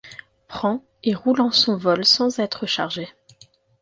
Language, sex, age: French, female, 30-39